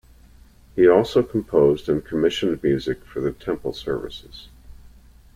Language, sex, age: English, male, 60-69